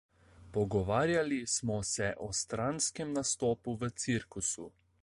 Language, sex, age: Slovenian, male, 19-29